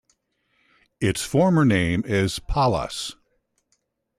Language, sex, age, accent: English, male, 60-69, United States English